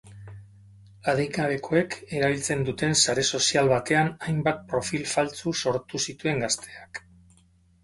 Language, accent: Basque, Mendebalekoa (Araba, Bizkaia, Gipuzkoako mendebaleko herri batzuk)